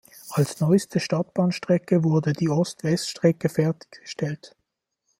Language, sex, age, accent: German, male, 19-29, Schweizerdeutsch